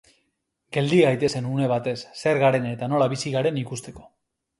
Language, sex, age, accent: Basque, male, 30-39, Mendebalekoa (Araba, Bizkaia, Gipuzkoako mendebaleko herri batzuk)